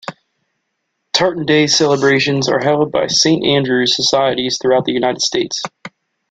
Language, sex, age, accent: English, male, 19-29, United States English